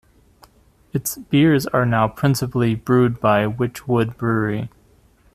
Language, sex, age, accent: English, male, 30-39, United States English